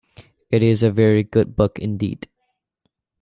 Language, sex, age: English, male, under 19